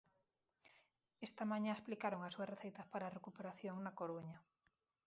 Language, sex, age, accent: Galician, female, 30-39, Normativo (estándar)